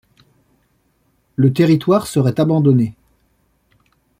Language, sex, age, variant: French, male, 40-49, Français de métropole